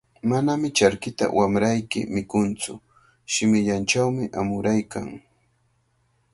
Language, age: Cajatambo North Lima Quechua, 19-29